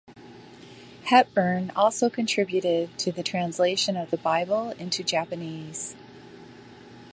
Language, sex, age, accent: English, female, 60-69, United States English